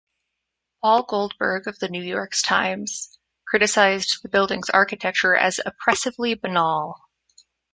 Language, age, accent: English, 19-29, United States English